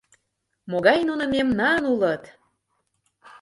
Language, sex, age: Mari, female, 30-39